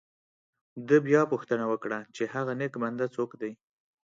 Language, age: Pashto, 19-29